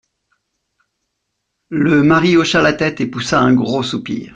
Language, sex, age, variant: French, male, 40-49, Français de métropole